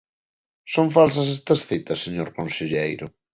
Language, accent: Galician, Neofalante